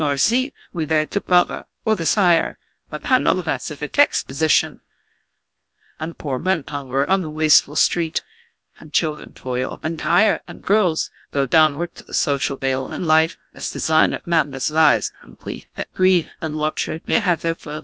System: TTS, GlowTTS